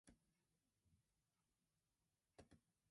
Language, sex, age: English, female, under 19